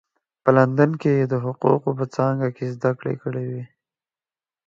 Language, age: Pashto, 19-29